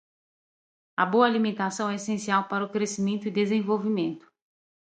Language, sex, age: Portuguese, female, 30-39